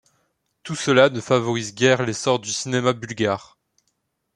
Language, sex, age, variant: French, male, 19-29, Français de métropole